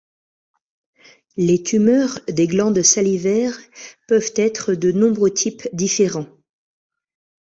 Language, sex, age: French, female, 50-59